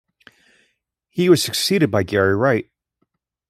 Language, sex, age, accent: English, male, 40-49, United States English